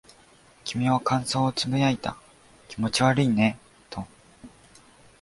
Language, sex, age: Japanese, male, 19-29